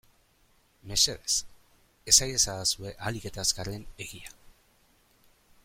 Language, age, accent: Basque, 50-59, Erdialdekoa edo Nafarra (Gipuzkoa, Nafarroa)